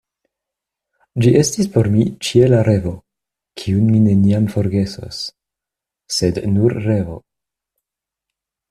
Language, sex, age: Esperanto, male, 19-29